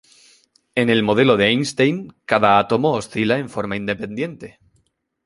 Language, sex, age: Spanish, male, 19-29